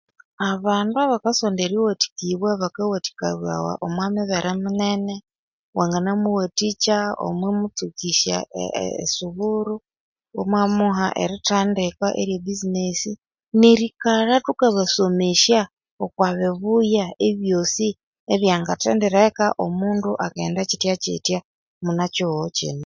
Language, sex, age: Konzo, female, 40-49